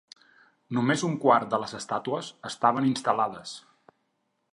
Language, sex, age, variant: Catalan, male, 50-59, Central